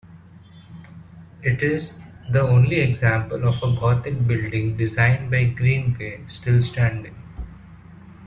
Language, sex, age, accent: English, male, 19-29, India and South Asia (India, Pakistan, Sri Lanka)